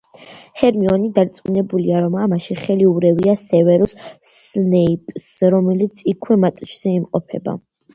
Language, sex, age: Georgian, female, under 19